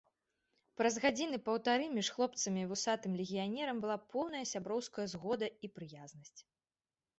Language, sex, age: Belarusian, female, 30-39